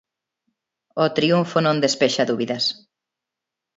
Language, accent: Galician, Neofalante